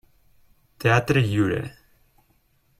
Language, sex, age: Spanish, male, 19-29